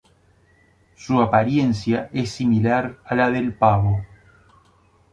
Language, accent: Spanish, Rioplatense: Argentina, Uruguay, este de Bolivia, Paraguay